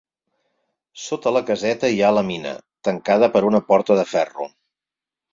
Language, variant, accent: Catalan, Central, Barceloní